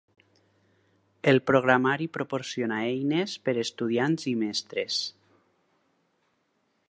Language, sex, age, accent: Catalan, male, 19-29, valencià